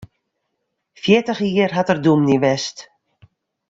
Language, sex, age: Western Frisian, female, 60-69